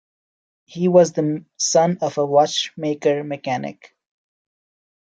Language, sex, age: English, male, 30-39